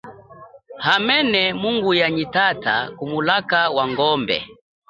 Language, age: Chokwe, 30-39